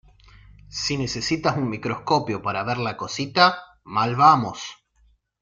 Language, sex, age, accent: Spanish, male, 30-39, Rioplatense: Argentina, Uruguay, este de Bolivia, Paraguay